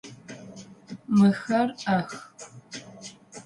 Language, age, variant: Adyghe, 50-59, Адыгабзэ (Кирил, пстэумэ зэдыряе)